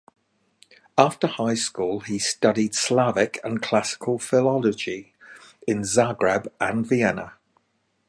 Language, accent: English, England English